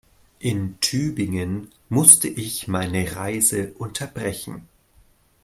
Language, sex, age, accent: German, male, 30-39, Deutschland Deutsch